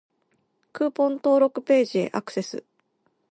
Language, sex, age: Japanese, female, 40-49